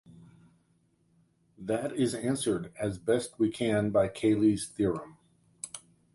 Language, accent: English, United States English